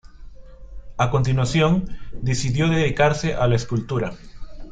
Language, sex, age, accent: Spanish, male, 30-39, Andino-Pacífico: Colombia, Perú, Ecuador, oeste de Bolivia y Venezuela andina